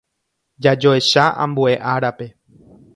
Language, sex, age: Guarani, male, 30-39